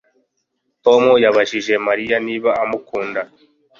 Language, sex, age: Kinyarwanda, male, 19-29